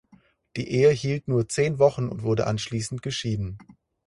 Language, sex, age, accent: German, male, 19-29, Deutschland Deutsch